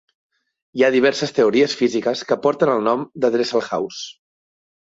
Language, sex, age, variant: Catalan, male, 30-39, Central